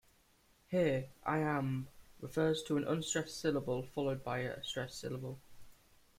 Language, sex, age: English, male, under 19